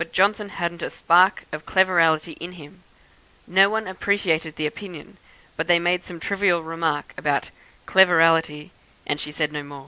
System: none